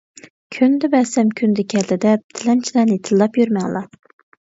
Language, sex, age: Uyghur, female, 30-39